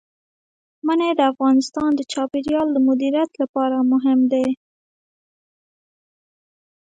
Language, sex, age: Pashto, female, 19-29